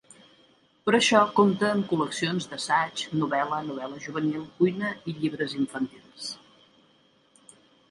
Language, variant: Catalan, Central